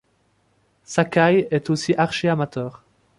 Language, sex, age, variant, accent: French, male, 19-29, Français d'Europe, Français de Belgique